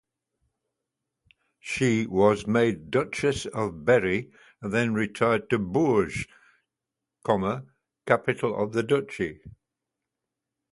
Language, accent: English, England English